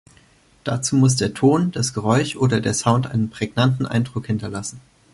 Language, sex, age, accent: German, male, 19-29, Deutschland Deutsch